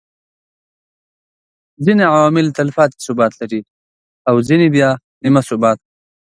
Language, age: Pashto, 30-39